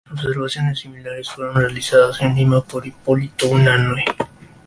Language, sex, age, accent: Spanish, male, 19-29, Andino-Pacífico: Colombia, Perú, Ecuador, oeste de Bolivia y Venezuela andina